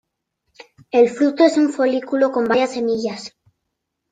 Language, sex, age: Spanish, female, under 19